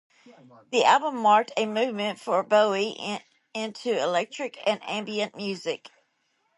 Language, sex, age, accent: English, female, 40-49, United States English